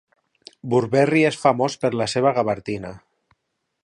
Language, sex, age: Catalan, male, 30-39